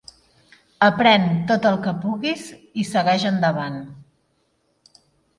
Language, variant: Catalan, Central